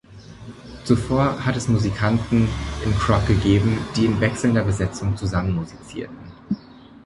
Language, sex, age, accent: German, male, 19-29, Deutschland Deutsch